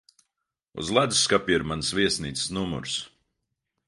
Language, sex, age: Latvian, male, 30-39